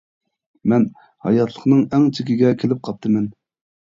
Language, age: Uyghur, 19-29